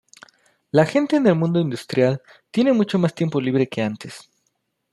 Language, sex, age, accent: Spanish, male, 30-39, México